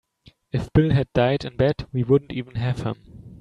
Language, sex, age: English, male, 19-29